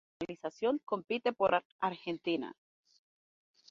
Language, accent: Spanish, España: Norte peninsular (Asturias, Castilla y León, Cantabria, País Vasco, Navarra, Aragón, La Rioja, Guadalajara, Cuenca)